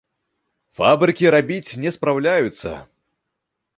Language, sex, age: Belarusian, male, 19-29